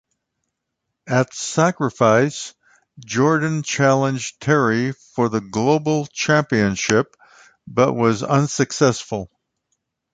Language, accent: English, United States English